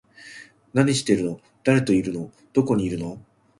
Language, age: Japanese, 30-39